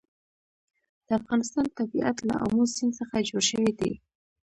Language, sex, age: Pashto, female, 19-29